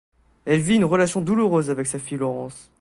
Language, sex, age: French, male, 19-29